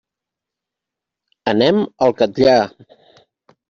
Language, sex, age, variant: Catalan, male, 50-59, Central